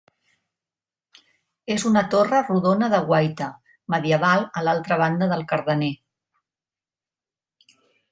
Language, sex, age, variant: Catalan, female, 50-59, Central